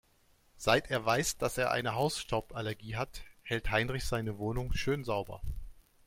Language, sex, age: German, male, 30-39